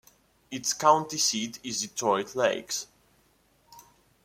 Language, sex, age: English, male, under 19